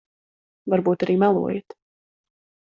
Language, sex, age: Latvian, female, under 19